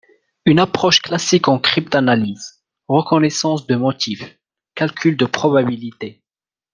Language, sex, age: French, male, 19-29